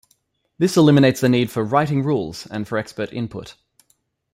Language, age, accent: English, 19-29, Australian English